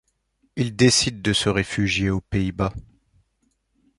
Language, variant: French, Français de métropole